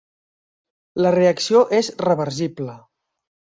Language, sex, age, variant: Catalan, male, 40-49, Central